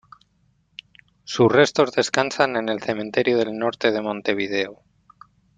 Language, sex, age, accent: Spanish, male, 40-49, España: Norte peninsular (Asturias, Castilla y León, Cantabria, País Vasco, Navarra, Aragón, La Rioja, Guadalajara, Cuenca)